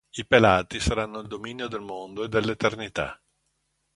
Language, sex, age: Italian, male, 50-59